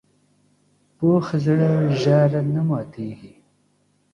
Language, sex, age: Pashto, male, 19-29